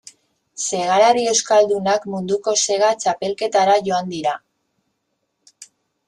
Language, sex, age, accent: Basque, female, 30-39, Mendebalekoa (Araba, Bizkaia, Gipuzkoako mendebaleko herri batzuk)